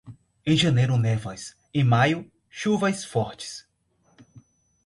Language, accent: Portuguese, Nordestino